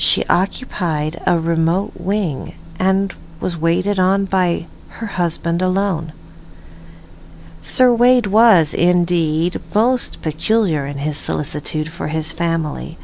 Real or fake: real